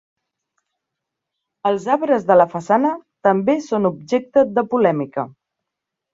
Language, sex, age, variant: Catalan, female, 30-39, Central